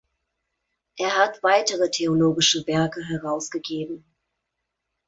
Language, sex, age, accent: German, female, 30-39, Deutschland Deutsch